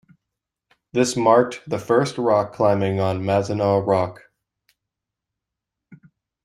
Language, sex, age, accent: English, male, 19-29, United States English